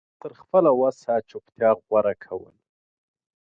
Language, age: Pashto, 30-39